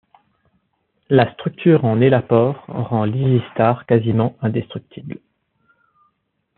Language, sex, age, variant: French, male, 19-29, Français de métropole